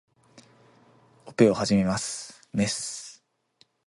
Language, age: Japanese, 19-29